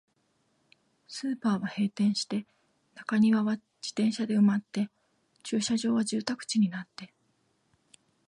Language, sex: Japanese, female